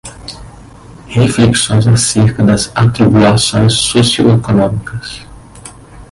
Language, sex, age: Portuguese, male, 19-29